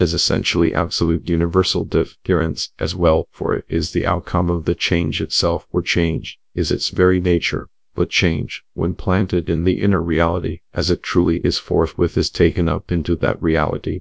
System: TTS, GradTTS